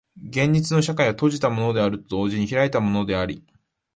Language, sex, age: Japanese, male, 19-29